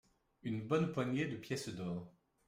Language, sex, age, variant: French, male, 30-39, Français de métropole